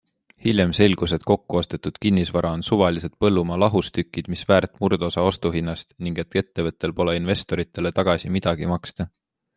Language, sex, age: Estonian, male, 19-29